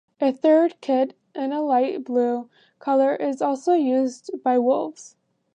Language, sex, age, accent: English, female, under 19, United States English